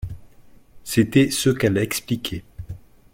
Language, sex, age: French, male, 40-49